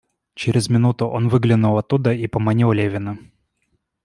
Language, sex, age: Russian, male, 19-29